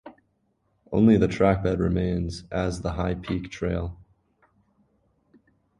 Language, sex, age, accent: English, male, 19-29, United States English